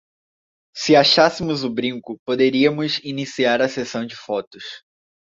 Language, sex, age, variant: Portuguese, male, under 19, Portuguese (Brasil)